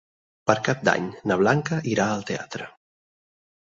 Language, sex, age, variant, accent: Catalan, male, 30-39, Central, Barcelona